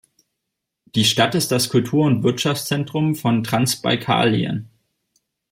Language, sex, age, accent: German, male, 30-39, Deutschland Deutsch